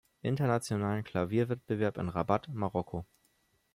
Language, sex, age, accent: German, male, 19-29, Deutschland Deutsch